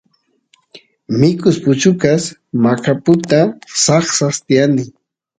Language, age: Santiago del Estero Quichua, 30-39